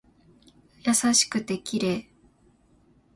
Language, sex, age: Japanese, female, 19-29